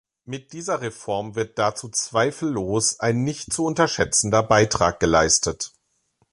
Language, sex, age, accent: German, male, 40-49, Deutschland Deutsch